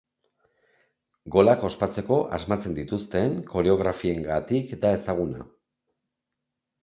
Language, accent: Basque, Erdialdekoa edo Nafarra (Gipuzkoa, Nafarroa)